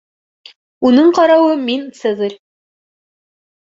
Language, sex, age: Bashkir, female, 19-29